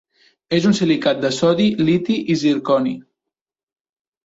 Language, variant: Catalan, Central